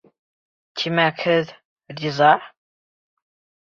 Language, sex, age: Bashkir, male, under 19